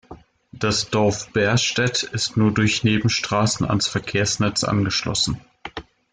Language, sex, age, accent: German, male, 30-39, Deutschland Deutsch